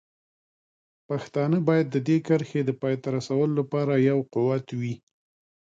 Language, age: Pashto, 40-49